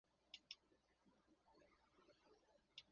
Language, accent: Spanish, México